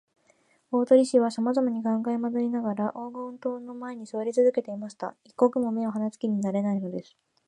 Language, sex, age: Japanese, female, 19-29